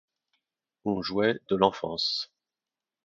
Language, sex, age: French, male, 30-39